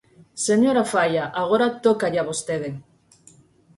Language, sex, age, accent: Galician, female, 50-59, Normativo (estándar)